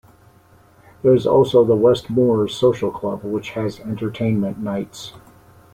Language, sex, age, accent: English, male, 60-69, Canadian English